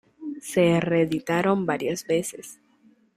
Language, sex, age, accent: Spanish, female, under 19, América central